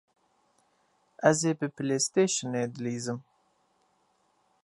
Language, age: Kurdish, 19-29